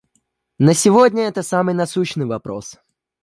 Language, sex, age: Russian, male, 19-29